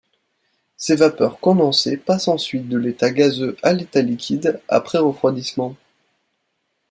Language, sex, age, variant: French, male, 19-29, Français de métropole